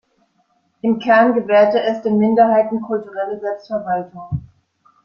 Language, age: German, 50-59